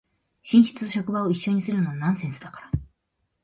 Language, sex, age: Japanese, female, 19-29